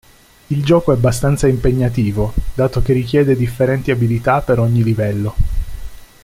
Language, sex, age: Italian, male, 30-39